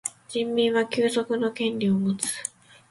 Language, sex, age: Japanese, female, 19-29